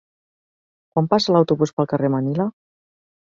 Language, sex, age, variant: Catalan, female, 40-49, Central